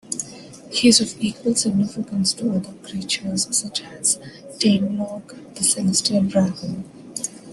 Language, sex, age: English, female, 19-29